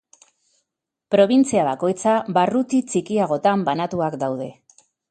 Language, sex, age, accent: Basque, female, 40-49, Mendebalekoa (Araba, Bizkaia, Gipuzkoako mendebaleko herri batzuk)